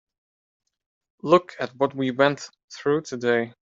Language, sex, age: English, male, 19-29